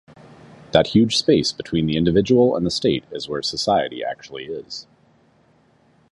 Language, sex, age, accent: English, male, 30-39, United States English